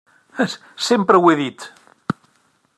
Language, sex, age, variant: Catalan, male, 50-59, Central